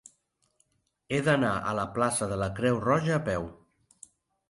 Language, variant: Catalan, Central